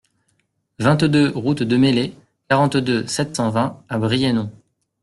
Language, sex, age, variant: French, male, 30-39, Français de métropole